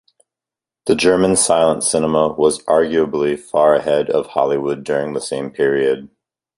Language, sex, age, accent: English, male, 30-39, United States English